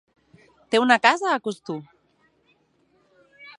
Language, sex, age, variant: Catalan, female, 40-49, Central